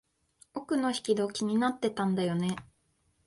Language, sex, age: Japanese, female, 19-29